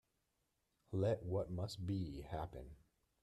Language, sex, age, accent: English, male, 30-39, United States English